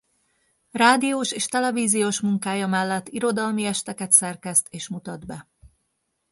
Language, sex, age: Hungarian, female, 40-49